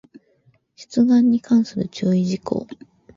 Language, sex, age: Japanese, female, 19-29